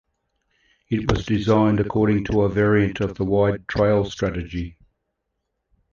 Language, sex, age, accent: English, male, 60-69, Australian English